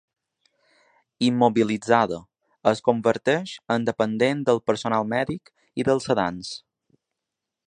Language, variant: Catalan, Balear